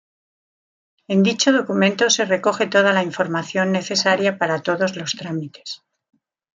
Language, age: Spanish, 60-69